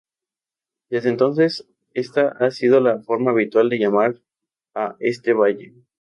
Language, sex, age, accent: Spanish, male, 19-29, México